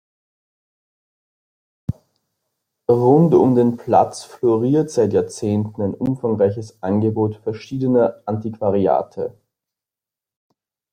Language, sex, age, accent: German, male, 19-29, Österreichisches Deutsch